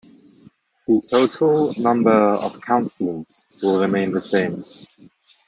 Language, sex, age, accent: English, male, 30-39, England English